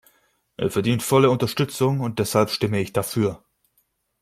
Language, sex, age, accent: German, male, 19-29, Deutschland Deutsch